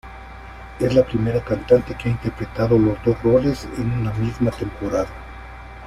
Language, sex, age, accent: Spanish, male, 40-49, Andino-Pacífico: Colombia, Perú, Ecuador, oeste de Bolivia y Venezuela andina